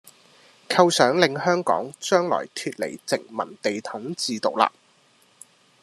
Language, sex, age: Cantonese, male, 30-39